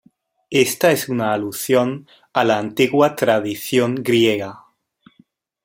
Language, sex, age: Spanish, male, 30-39